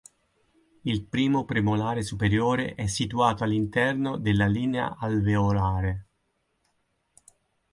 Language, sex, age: Italian, male, 50-59